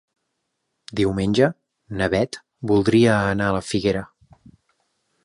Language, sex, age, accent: Catalan, male, 30-39, central; septentrional